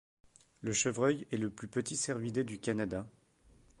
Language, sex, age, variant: French, male, 19-29, Français de métropole